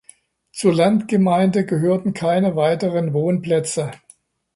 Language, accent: German, Deutschland Deutsch